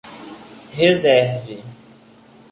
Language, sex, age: Portuguese, male, 30-39